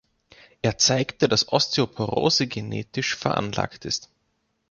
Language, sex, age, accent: German, male, 19-29, Österreichisches Deutsch